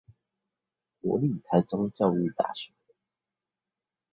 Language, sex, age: Chinese, male, 19-29